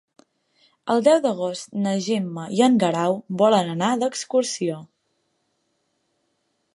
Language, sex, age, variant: Catalan, female, 19-29, Central